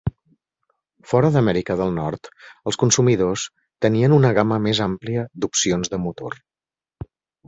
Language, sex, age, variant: Catalan, male, 40-49, Central